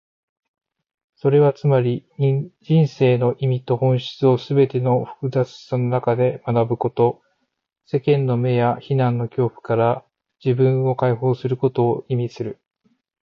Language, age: Japanese, 40-49